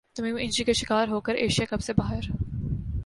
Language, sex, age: Urdu, female, 19-29